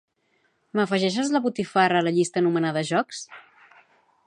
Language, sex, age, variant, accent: Catalan, female, 40-49, Central, central